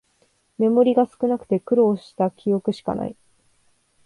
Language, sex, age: Japanese, female, 19-29